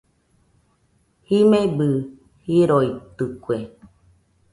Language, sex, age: Nüpode Huitoto, female, 40-49